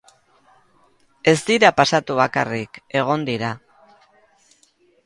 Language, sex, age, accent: Basque, female, 60-69, Erdialdekoa edo Nafarra (Gipuzkoa, Nafarroa)